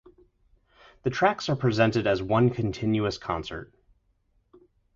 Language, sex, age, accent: English, male, 30-39, United States English